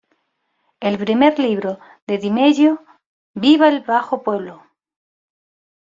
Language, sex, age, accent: Spanish, female, 40-49, España: Sur peninsular (Andalucia, Extremadura, Murcia)